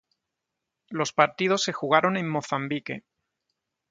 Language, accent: Spanish, España: Sur peninsular (Andalucia, Extremadura, Murcia)